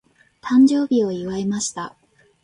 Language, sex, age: Japanese, female, 19-29